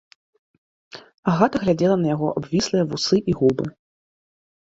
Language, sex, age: Belarusian, female, 19-29